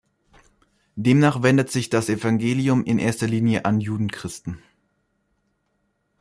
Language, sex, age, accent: German, male, 19-29, Deutschland Deutsch